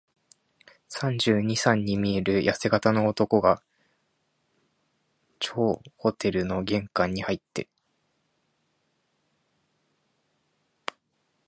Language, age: Japanese, under 19